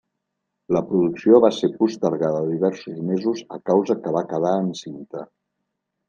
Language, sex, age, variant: Catalan, male, 60-69, Central